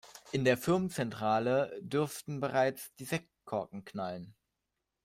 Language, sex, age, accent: German, male, under 19, Deutschland Deutsch